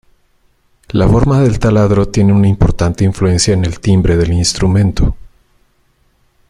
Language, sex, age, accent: Spanish, male, 40-49, México